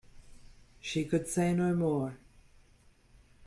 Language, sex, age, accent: English, female, 40-49, Australian English